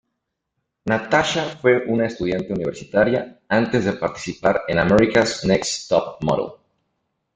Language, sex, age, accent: Spanish, male, 40-49, México